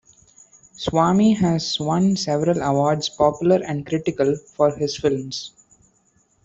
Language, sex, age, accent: English, male, 19-29, India and South Asia (India, Pakistan, Sri Lanka)